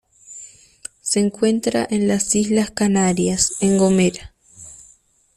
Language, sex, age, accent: Spanish, female, 19-29, Rioplatense: Argentina, Uruguay, este de Bolivia, Paraguay